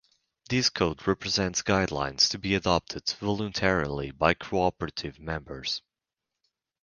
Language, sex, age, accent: English, male, 19-29, United States English